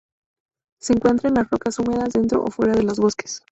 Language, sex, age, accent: Spanish, female, 19-29, México